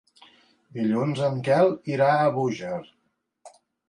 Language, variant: Catalan, Central